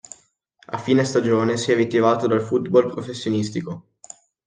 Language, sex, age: Italian, male, under 19